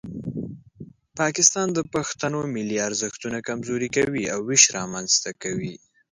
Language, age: Pashto, 19-29